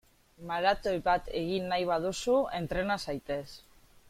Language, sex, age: Basque, female, 30-39